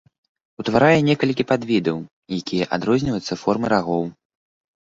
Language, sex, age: Belarusian, male, 19-29